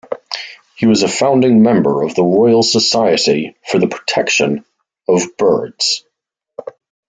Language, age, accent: English, 19-29, Irish English